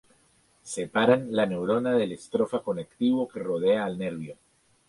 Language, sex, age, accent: Spanish, male, 40-49, Andino-Pacífico: Colombia, Perú, Ecuador, oeste de Bolivia y Venezuela andina